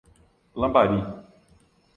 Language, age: Portuguese, 40-49